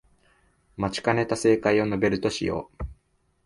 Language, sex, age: Japanese, male, 19-29